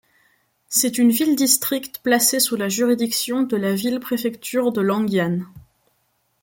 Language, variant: French, Français de métropole